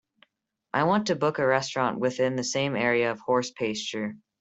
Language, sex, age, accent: English, male, under 19, United States English